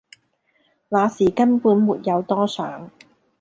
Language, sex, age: Cantonese, female, 40-49